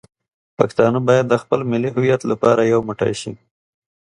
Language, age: Pashto, 30-39